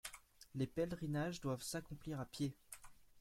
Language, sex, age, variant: French, male, under 19, Français de métropole